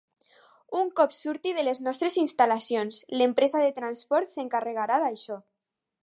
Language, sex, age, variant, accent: Catalan, female, under 19, Alacantí, valencià